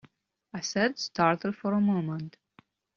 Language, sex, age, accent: English, female, 30-39, United States English